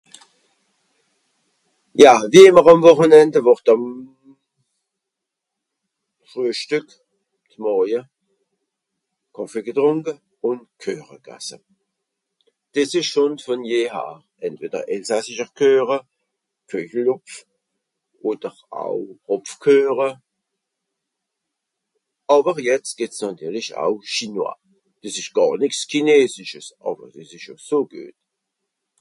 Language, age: Swiss German, 60-69